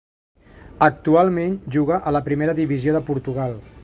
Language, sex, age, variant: Catalan, male, 50-59, Central